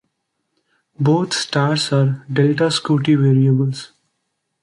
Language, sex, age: English, male, 19-29